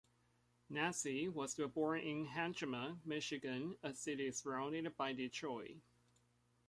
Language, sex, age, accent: English, male, 40-49, United States English